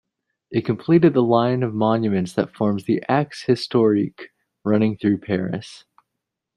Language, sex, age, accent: English, male, 19-29, United States English